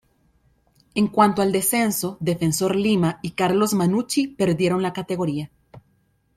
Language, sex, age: Spanish, female, 19-29